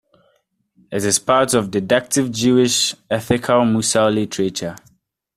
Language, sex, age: English, male, 19-29